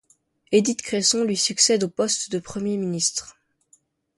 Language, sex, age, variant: French, male, under 19, Français de métropole